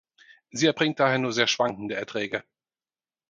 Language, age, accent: German, 40-49, Deutschland Deutsch